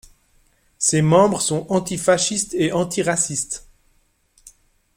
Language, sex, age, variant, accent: French, male, 40-49, Français d'Europe, Français de Suisse